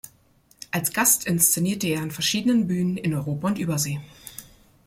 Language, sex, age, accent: German, female, 40-49, Deutschland Deutsch